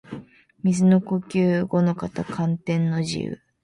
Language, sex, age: Japanese, female, 19-29